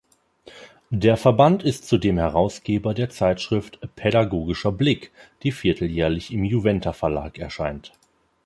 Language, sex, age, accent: German, male, 30-39, Deutschland Deutsch